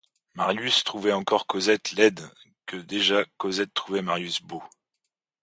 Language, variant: French, Français de métropole